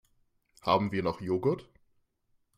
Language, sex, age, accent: German, male, 19-29, Deutschland Deutsch